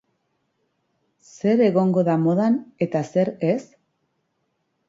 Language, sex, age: Basque, female, 40-49